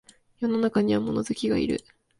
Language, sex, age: Japanese, female, 19-29